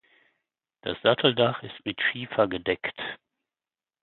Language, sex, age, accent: German, male, 60-69, Deutschland Deutsch